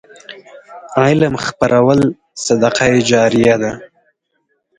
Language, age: Pashto, 19-29